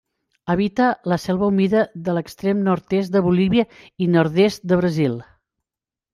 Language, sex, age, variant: Catalan, female, 50-59, Nord-Occidental